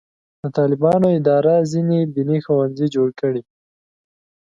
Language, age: Pashto, 19-29